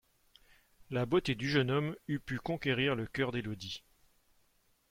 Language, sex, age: French, male, 40-49